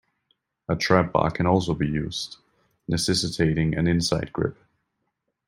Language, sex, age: English, male, 19-29